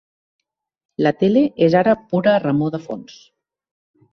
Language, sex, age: Catalan, female, 30-39